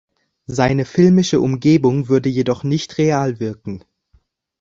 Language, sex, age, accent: German, male, under 19, Deutschland Deutsch